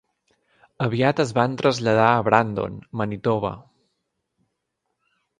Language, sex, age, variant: Catalan, male, 19-29, Central